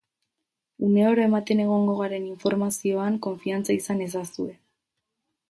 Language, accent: Basque, Erdialdekoa edo Nafarra (Gipuzkoa, Nafarroa)